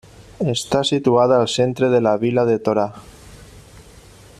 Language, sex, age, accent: Catalan, male, 40-49, valencià